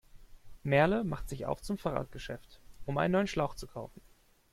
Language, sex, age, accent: German, male, 30-39, Deutschland Deutsch